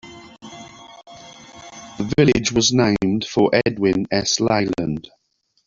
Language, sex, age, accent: English, male, 50-59, England English